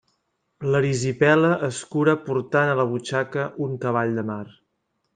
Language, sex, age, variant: Catalan, male, 30-39, Central